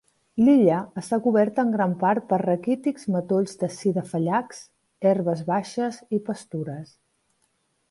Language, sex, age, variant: Catalan, female, 40-49, Central